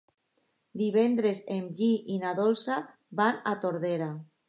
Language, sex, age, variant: Catalan, female, under 19, Alacantí